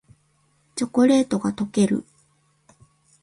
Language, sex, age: Japanese, female, 40-49